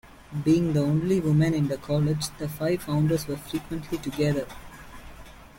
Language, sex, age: English, male, under 19